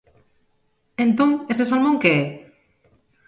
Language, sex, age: Galician, female, 30-39